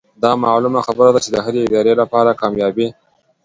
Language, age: Pashto, 19-29